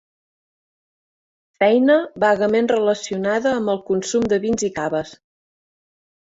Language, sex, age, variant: Catalan, female, 30-39, Central